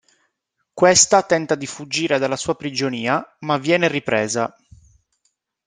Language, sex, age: Italian, male, 30-39